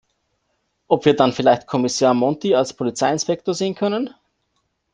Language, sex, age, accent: German, male, 19-29, Österreichisches Deutsch